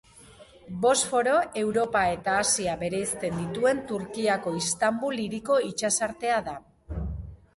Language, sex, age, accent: Basque, female, 40-49, Mendebalekoa (Araba, Bizkaia, Gipuzkoako mendebaleko herri batzuk)